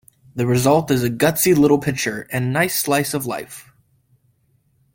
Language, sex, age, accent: English, male, 19-29, United States English